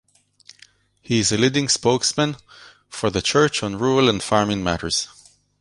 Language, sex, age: English, male, 30-39